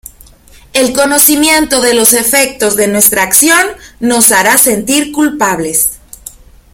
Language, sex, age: Spanish, female, 19-29